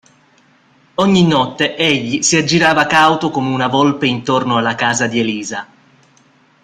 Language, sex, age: Italian, male, 30-39